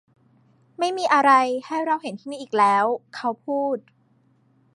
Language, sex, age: Thai, female, 19-29